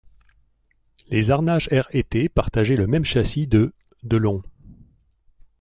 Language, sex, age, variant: French, male, 60-69, Français de métropole